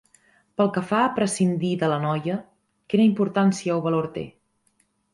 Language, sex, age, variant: Catalan, female, 30-39, Central